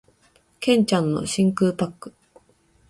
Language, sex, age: Japanese, female, 40-49